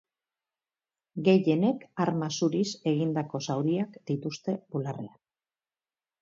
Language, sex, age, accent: Basque, female, 50-59, Mendebalekoa (Araba, Bizkaia, Gipuzkoako mendebaleko herri batzuk)